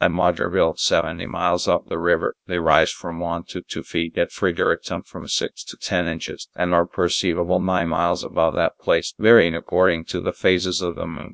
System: TTS, GradTTS